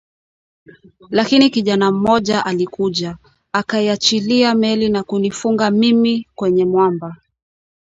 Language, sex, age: Swahili, female, 30-39